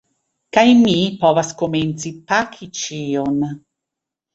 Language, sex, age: Esperanto, female, 50-59